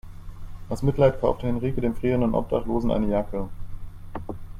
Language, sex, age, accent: German, male, 19-29, Deutschland Deutsch